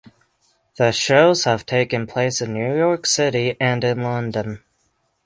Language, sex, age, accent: English, male, 19-29, United States English; England English